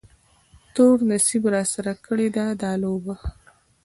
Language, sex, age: Pashto, female, 19-29